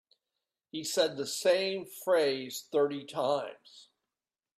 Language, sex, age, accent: English, male, 60-69, United States English